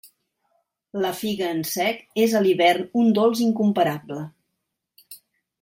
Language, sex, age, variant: Catalan, female, 60-69, Central